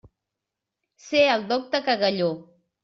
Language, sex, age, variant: Catalan, female, 50-59, Central